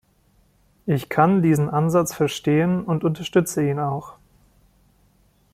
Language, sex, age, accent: German, female, 19-29, Deutschland Deutsch